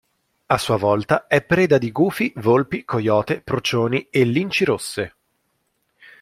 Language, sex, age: Italian, male, 19-29